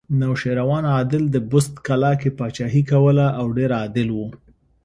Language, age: Pashto, 30-39